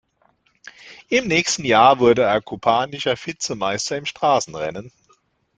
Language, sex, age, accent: German, male, 40-49, Deutschland Deutsch